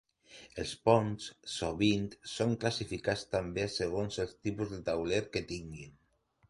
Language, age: Catalan, 40-49